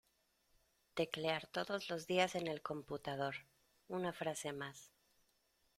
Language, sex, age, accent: Spanish, female, 40-49, México